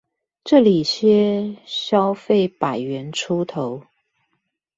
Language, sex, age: Chinese, female, 50-59